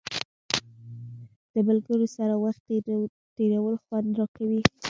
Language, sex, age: Pashto, female, 19-29